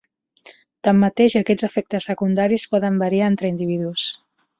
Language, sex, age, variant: Catalan, female, 30-39, Central